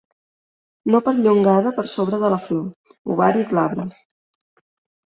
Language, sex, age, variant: Catalan, female, 30-39, Central